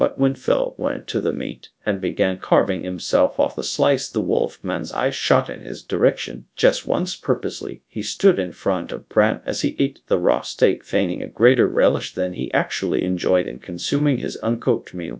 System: TTS, GradTTS